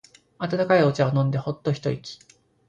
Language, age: Japanese, 40-49